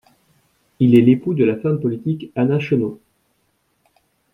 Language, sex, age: French, male, 30-39